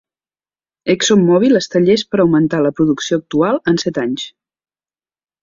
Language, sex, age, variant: Catalan, female, 40-49, Central